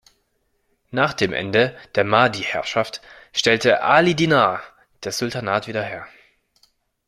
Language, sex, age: German, male, 19-29